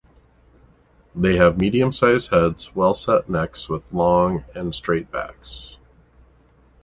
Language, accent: English, United States English